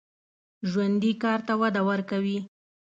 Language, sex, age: Pashto, female, 30-39